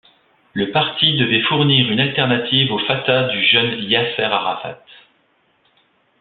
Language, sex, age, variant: French, male, 30-39, Français de métropole